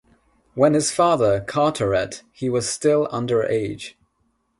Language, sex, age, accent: English, male, 19-29, England English; India and South Asia (India, Pakistan, Sri Lanka)